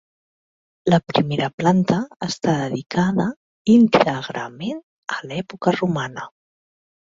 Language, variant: Catalan, Nord-Occidental